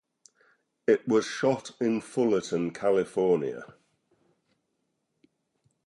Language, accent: English, England English